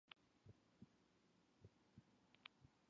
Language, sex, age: English, female, 19-29